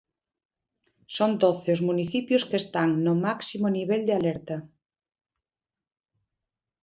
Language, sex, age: Galician, female, 60-69